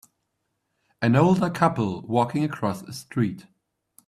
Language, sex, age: English, male, 30-39